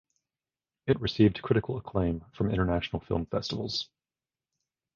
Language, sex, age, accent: English, male, 30-39, United States English